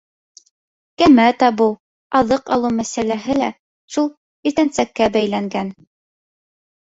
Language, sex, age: Bashkir, female, 19-29